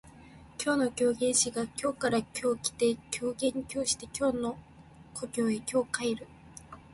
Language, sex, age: Japanese, female, 19-29